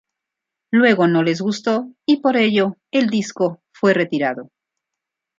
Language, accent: Spanish, México